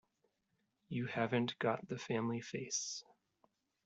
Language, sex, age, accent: English, male, 30-39, United States English